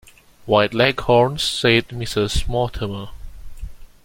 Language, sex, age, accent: English, male, 19-29, Singaporean English